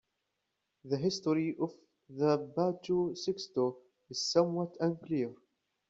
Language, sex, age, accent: English, male, 19-29, United States English